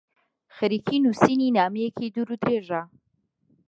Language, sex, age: Central Kurdish, female, 30-39